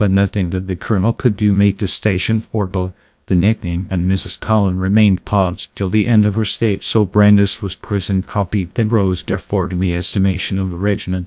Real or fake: fake